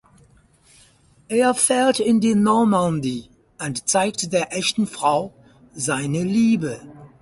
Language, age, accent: German, 50-59, Deutschland Deutsch